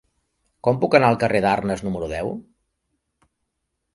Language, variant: Catalan, Central